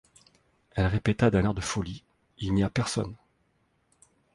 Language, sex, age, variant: French, male, 40-49, Français de métropole